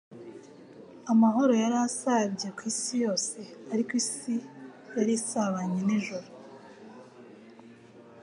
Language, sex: Kinyarwanda, female